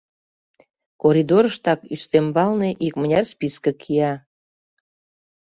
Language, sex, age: Mari, female, 40-49